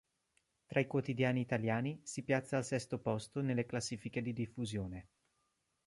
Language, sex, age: Italian, male, 19-29